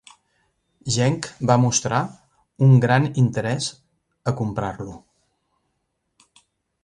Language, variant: Catalan, Central